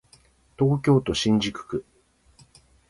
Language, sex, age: Japanese, male, 50-59